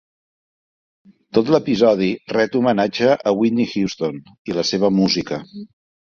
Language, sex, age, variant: Catalan, male, 50-59, Central